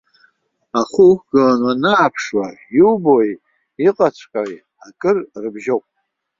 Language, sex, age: Abkhazian, male, 60-69